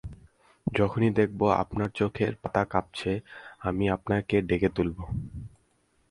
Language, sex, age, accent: Bengali, male, 19-29, প্রমিত; চলিত